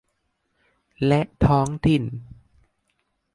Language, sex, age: Thai, male, under 19